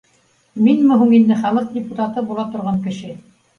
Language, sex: Bashkir, female